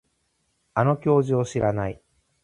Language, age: Japanese, 30-39